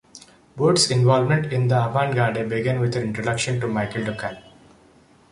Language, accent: English, India and South Asia (India, Pakistan, Sri Lanka)